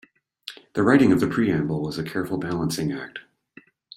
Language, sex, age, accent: English, male, 50-59, United States English